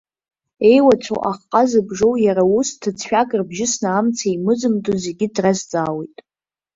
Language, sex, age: Abkhazian, female, under 19